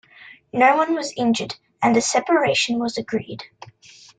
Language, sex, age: English, female, under 19